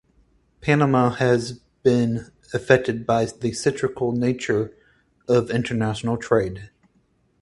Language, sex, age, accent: English, male, 30-39, United States English